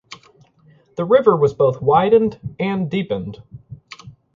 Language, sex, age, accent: English, male, 19-29, United States English